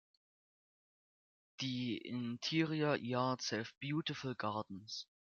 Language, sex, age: English, male, under 19